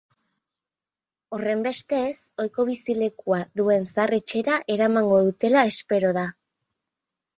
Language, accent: Basque, Nafar-lapurtarra edo Zuberotarra (Lapurdi, Nafarroa Beherea, Zuberoa)